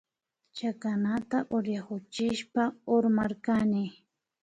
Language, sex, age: Imbabura Highland Quichua, female, 30-39